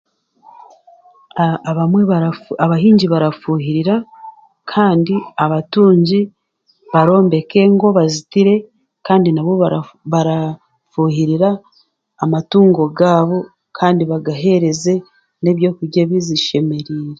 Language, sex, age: Chiga, female, 40-49